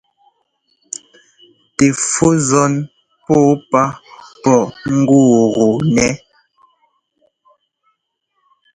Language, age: Ngomba, 19-29